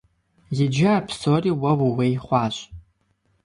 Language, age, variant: Kabardian, 19-29, Адыгэбзэ (Къэбэрдей, Кирил, Урысей)